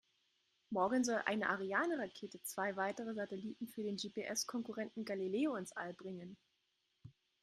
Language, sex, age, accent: German, female, 19-29, Deutschland Deutsch